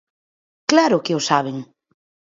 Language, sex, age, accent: Galician, female, 30-39, Atlántico (seseo e gheada)